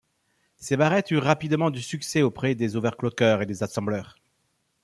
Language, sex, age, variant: French, male, 40-49, Français de métropole